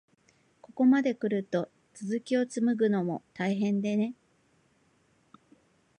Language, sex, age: Japanese, female, 40-49